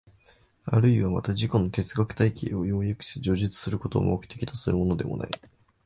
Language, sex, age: Japanese, male, 19-29